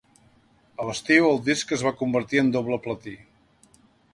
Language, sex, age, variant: Catalan, male, 50-59, Central